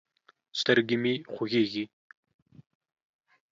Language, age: Pashto, 19-29